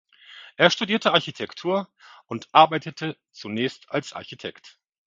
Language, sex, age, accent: German, male, 40-49, Deutschland Deutsch